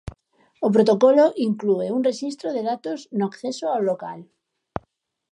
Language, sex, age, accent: Galician, female, 40-49, Oriental (común en zona oriental)